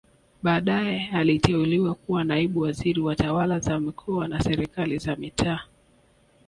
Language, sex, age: Swahili, female, 30-39